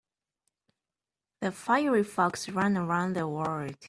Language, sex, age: English, female, 19-29